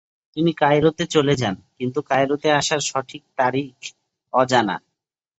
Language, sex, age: Bengali, male, 30-39